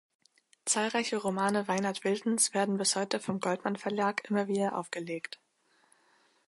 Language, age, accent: German, under 19, Deutschland Deutsch